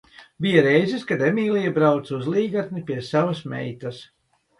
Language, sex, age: Latvian, male, 50-59